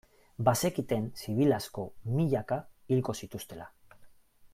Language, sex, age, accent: Basque, male, 40-49, Mendebalekoa (Araba, Bizkaia, Gipuzkoako mendebaleko herri batzuk)